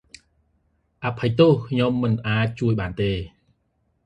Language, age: Khmer, 30-39